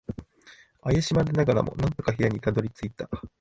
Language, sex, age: Japanese, male, 19-29